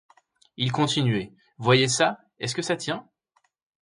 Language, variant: French, Français de métropole